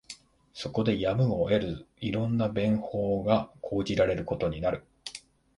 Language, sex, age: Japanese, male, 50-59